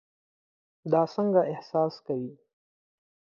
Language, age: Pashto, 19-29